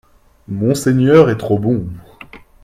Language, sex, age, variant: French, male, 19-29, Français de métropole